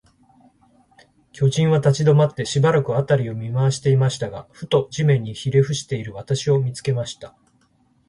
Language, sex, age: Japanese, male, 40-49